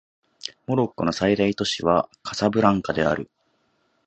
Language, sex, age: Japanese, male, 19-29